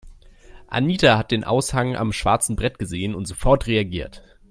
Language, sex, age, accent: German, male, 19-29, Deutschland Deutsch